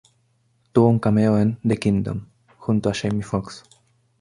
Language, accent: Spanish, Rioplatense: Argentina, Uruguay, este de Bolivia, Paraguay